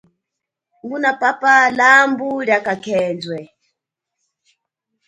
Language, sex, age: Chokwe, female, 30-39